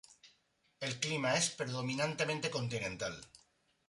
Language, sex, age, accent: Spanish, male, 60-69, España: Sur peninsular (Andalucia, Extremadura, Murcia)